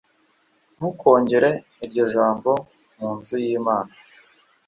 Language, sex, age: Kinyarwanda, male, 40-49